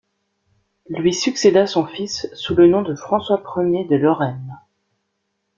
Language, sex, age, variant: French, female, 19-29, Français de métropole